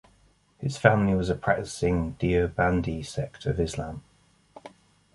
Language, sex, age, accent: English, male, 40-49, England English